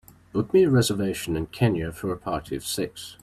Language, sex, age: English, male, 19-29